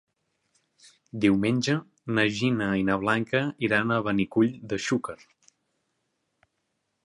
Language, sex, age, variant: Catalan, male, 19-29, Central